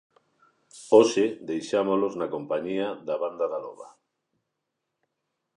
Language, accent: Galician, Normativo (estándar)